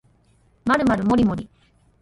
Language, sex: Japanese, female